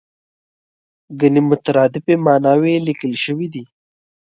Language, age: Pashto, 19-29